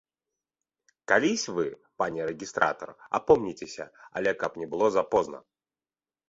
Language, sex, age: Belarusian, male, 19-29